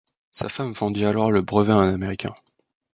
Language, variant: French, Français de métropole